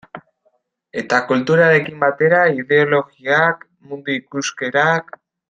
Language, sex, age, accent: Basque, male, under 19, Erdialdekoa edo Nafarra (Gipuzkoa, Nafarroa)